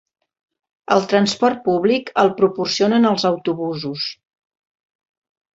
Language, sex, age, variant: Catalan, female, 60-69, Central